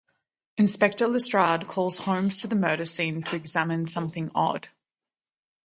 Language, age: English, 30-39